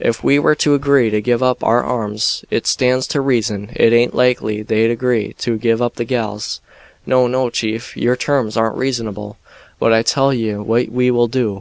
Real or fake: real